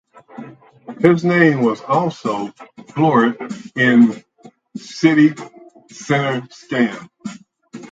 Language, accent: English, United States English